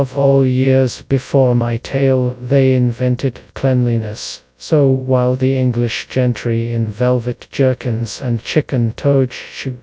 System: TTS, FastPitch